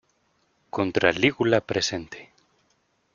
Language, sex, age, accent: Spanish, male, 19-29, España: Centro-Sur peninsular (Madrid, Toledo, Castilla-La Mancha)